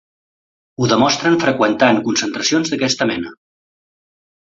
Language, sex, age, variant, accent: Catalan, male, 40-49, Central, gironí